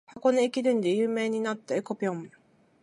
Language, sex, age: Japanese, female, 40-49